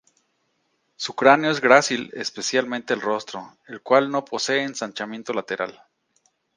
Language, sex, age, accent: Spanish, male, 40-49, México